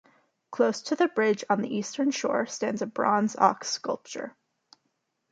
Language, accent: English, United States English